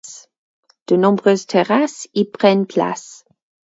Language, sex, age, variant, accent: French, female, 19-29, Français d'Amérique du Nord, Français du Canada